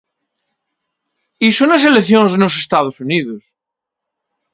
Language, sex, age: Galician, male, 40-49